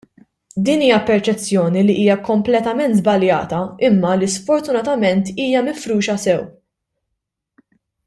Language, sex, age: Maltese, female, 19-29